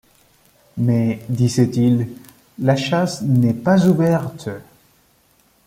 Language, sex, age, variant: French, male, 30-39, Français de métropole